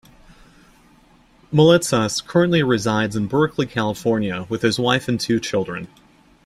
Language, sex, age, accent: English, male, 40-49, United States English